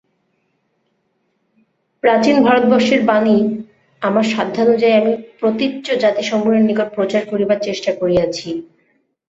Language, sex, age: Bengali, female, 30-39